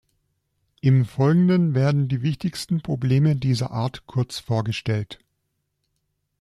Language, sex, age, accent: German, male, 40-49, Deutschland Deutsch